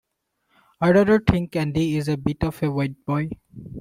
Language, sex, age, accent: English, male, 19-29, India and South Asia (India, Pakistan, Sri Lanka)